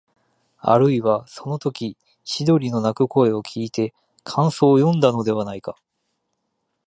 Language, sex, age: Japanese, male, 30-39